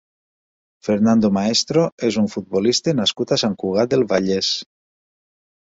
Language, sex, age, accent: Catalan, male, 50-59, valencià